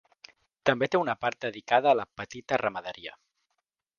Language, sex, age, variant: Catalan, male, under 19, Central